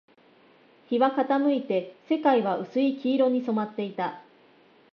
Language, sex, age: Japanese, female, 30-39